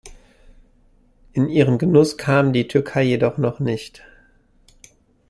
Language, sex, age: German, male, 30-39